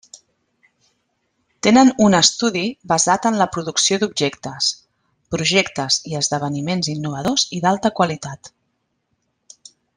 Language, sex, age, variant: Catalan, female, 40-49, Central